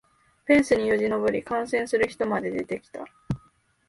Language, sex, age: Japanese, female, 19-29